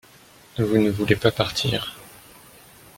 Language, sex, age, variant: French, male, 19-29, Français de métropole